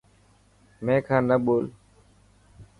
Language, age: Dhatki, 30-39